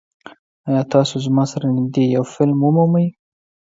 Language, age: Pashto, 19-29